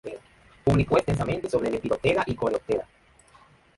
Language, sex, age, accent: Spanish, male, 19-29, Caribe: Cuba, Venezuela, Puerto Rico, República Dominicana, Panamá, Colombia caribeña, México caribeño, Costa del golfo de México